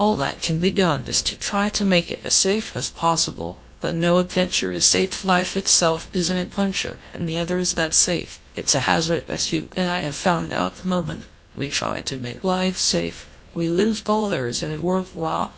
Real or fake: fake